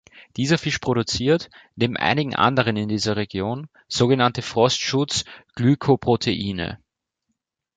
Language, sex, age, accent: German, male, 19-29, Österreichisches Deutsch